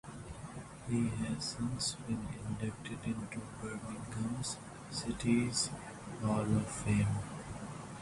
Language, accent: English, India and South Asia (India, Pakistan, Sri Lanka)